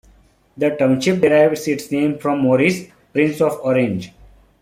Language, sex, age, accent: English, male, 30-39, India and South Asia (India, Pakistan, Sri Lanka)